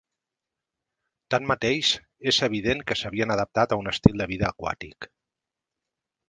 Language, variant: Catalan, Central